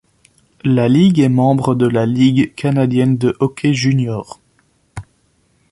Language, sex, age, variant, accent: French, male, under 19, Français d'Europe, Français de Belgique